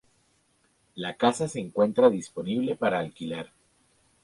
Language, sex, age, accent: Spanish, male, 40-49, Andino-Pacífico: Colombia, Perú, Ecuador, oeste de Bolivia y Venezuela andina